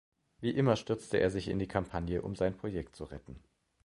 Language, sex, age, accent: German, male, 30-39, Deutschland Deutsch